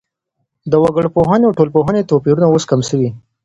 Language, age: Pashto, 19-29